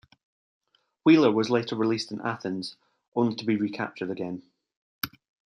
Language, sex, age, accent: English, male, 40-49, Scottish English